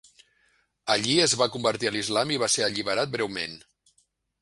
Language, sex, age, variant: Catalan, male, 50-59, Central